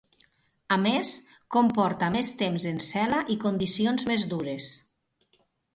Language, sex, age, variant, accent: Catalan, female, 40-49, Nord-Occidental, nord-occidental